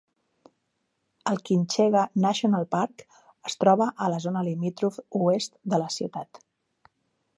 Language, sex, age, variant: Catalan, female, 50-59, Central